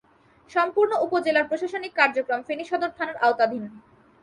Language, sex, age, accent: Bengali, female, 19-29, শুদ্ধ বাংলা